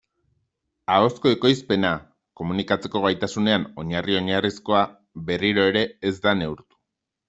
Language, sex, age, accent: Basque, male, 30-39, Erdialdekoa edo Nafarra (Gipuzkoa, Nafarroa)